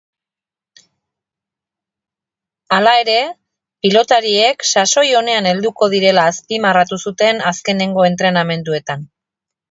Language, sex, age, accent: Basque, female, 40-49, Erdialdekoa edo Nafarra (Gipuzkoa, Nafarroa)